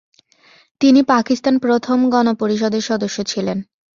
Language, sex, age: Bengali, female, 19-29